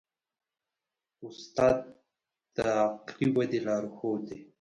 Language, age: Pashto, 19-29